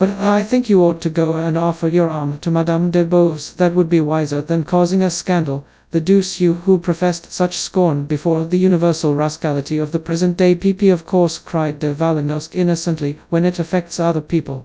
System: TTS, FastPitch